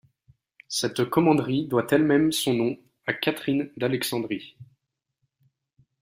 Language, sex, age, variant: French, male, 19-29, Français de métropole